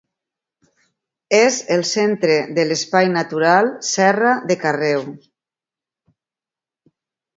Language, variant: Catalan, Valencià meridional